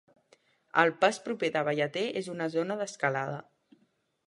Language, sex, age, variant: Catalan, male, 19-29, Central